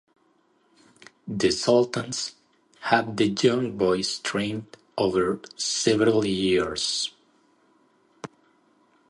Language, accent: English, United States English